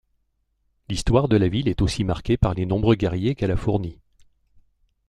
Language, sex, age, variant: French, male, 60-69, Français de métropole